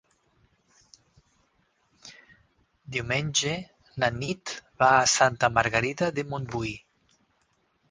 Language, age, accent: Catalan, 50-59, Tortosí